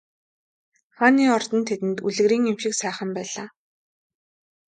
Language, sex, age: Mongolian, female, 19-29